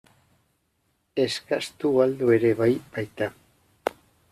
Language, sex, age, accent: Basque, male, 50-59, Erdialdekoa edo Nafarra (Gipuzkoa, Nafarroa)